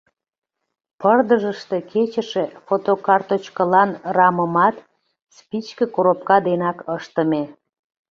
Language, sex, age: Mari, female, 40-49